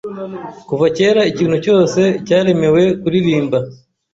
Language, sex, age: Kinyarwanda, male, 19-29